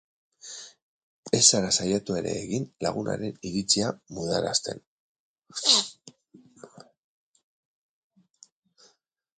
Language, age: Basque, 40-49